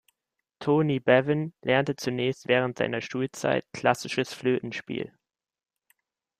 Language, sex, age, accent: German, male, 19-29, Deutschland Deutsch